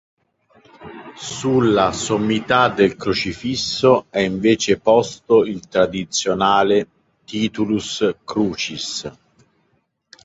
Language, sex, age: Italian, male, 40-49